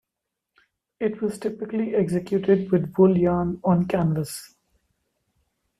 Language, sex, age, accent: English, male, 30-39, India and South Asia (India, Pakistan, Sri Lanka)